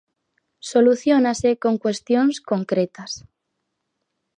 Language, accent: Galician, Oriental (común en zona oriental); Normativo (estándar)